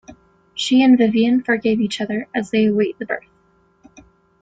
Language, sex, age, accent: English, female, 19-29, United States English